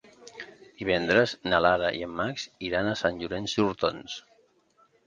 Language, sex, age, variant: Catalan, male, 40-49, Central